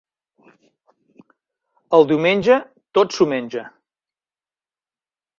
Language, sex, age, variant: Catalan, male, 60-69, Central